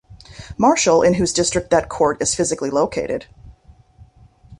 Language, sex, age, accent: English, female, 30-39, United States English